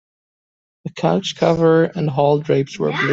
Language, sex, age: English, male, 30-39